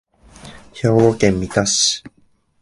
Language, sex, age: Japanese, male, 19-29